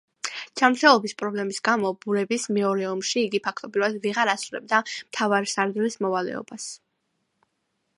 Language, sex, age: Georgian, female, under 19